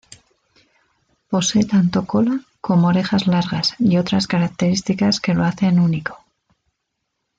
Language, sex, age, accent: Spanish, female, 40-49, España: Norte peninsular (Asturias, Castilla y León, Cantabria, País Vasco, Navarra, Aragón, La Rioja, Guadalajara, Cuenca)